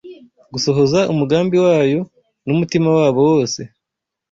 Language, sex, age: Kinyarwanda, male, 19-29